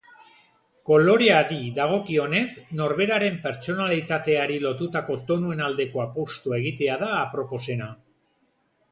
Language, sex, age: Basque, male, 40-49